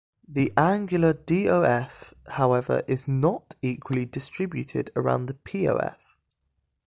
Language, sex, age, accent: English, male, 19-29, England English